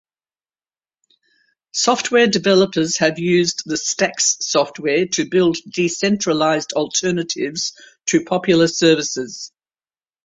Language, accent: English, Australian English